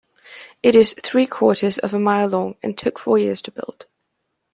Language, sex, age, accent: English, female, under 19, England English